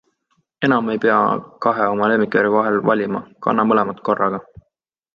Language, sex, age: Estonian, male, 19-29